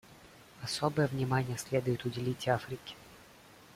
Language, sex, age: Russian, male, 19-29